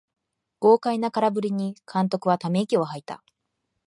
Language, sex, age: Japanese, female, 19-29